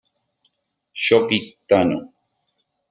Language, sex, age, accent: Spanish, male, 30-39, Rioplatense: Argentina, Uruguay, este de Bolivia, Paraguay